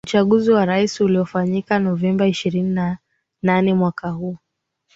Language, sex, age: Swahili, female, 19-29